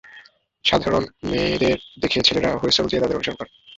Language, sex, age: Bengali, male, 19-29